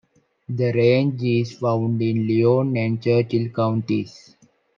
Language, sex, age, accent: English, male, 19-29, India and South Asia (India, Pakistan, Sri Lanka)